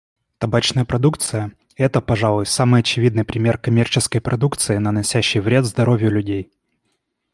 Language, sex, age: Russian, male, 19-29